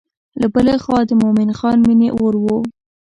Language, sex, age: Pashto, female, under 19